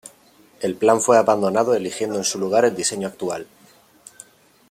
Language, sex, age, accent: Spanish, male, 30-39, España: Norte peninsular (Asturias, Castilla y León, Cantabria, País Vasco, Navarra, Aragón, La Rioja, Guadalajara, Cuenca)